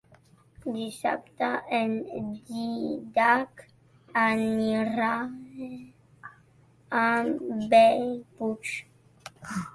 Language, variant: Catalan, Septentrional